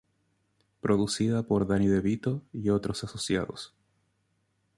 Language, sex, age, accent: Spanish, male, 30-39, Chileno: Chile, Cuyo